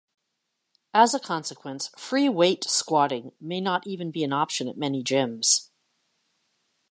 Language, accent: English, United States English